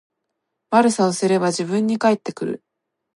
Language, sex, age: Japanese, female, 19-29